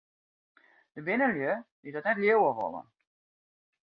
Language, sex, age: Western Frisian, female, 40-49